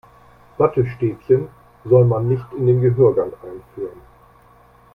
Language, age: German, 60-69